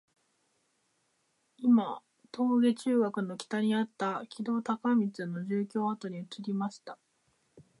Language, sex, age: Japanese, female, under 19